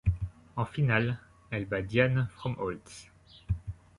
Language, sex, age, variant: French, male, 19-29, Français de métropole